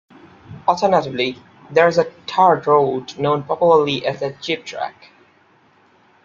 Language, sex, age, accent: English, male, 19-29, India and South Asia (India, Pakistan, Sri Lanka)